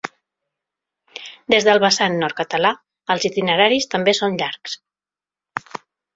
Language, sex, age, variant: Catalan, female, 40-49, Central